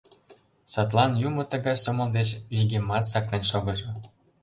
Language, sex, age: Mari, male, 19-29